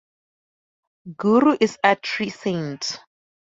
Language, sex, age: English, female, 19-29